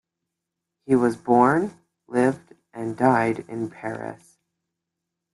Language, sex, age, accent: English, male, under 19, United States English